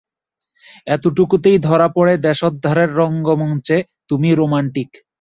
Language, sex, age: Bengali, male, 19-29